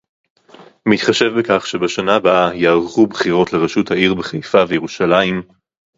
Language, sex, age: Hebrew, male, 19-29